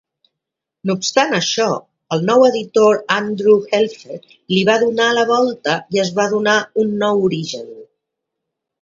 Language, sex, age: Catalan, female, 60-69